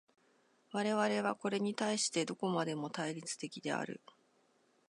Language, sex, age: Japanese, female, 40-49